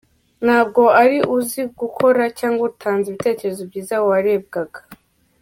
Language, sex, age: Kinyarwanda, female, under 19